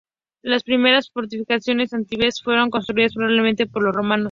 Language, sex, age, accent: Spanish, female, under 19, México